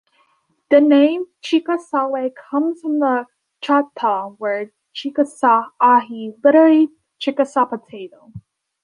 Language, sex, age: English, female, under 19